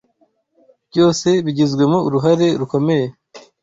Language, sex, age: Kinyarwanda, male, 19-29